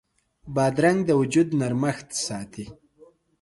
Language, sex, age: Pashto, male, 19-29